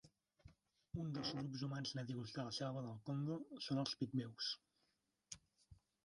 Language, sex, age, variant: Catalan, male, 30-39, Central